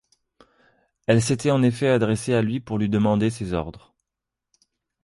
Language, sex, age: French, male, 30-39